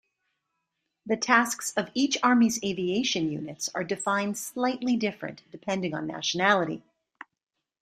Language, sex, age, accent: English, female, 40-49, United States English